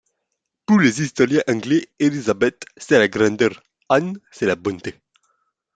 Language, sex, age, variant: French, male, under 19, Français de métropole